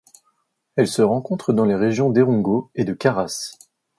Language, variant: French, Français de métropole